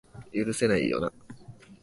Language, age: Japanese, 19-29